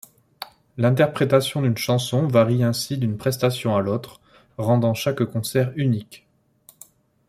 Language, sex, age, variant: French, male, 30-39, Français de métropole